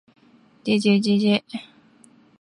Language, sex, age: Japanese, female, 19-29